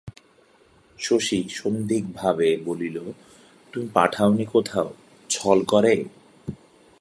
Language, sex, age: Bengali, male, 30-39